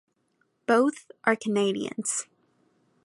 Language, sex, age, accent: English, female, under 19, United States English